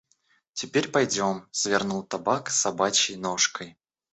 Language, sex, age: Russian, male, 19-29